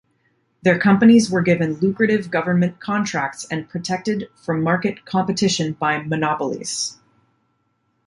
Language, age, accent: English, 19-29, United States English